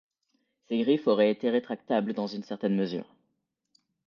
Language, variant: French, Français de métropole